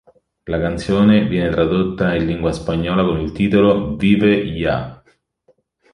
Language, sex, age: Italian, male, 30-39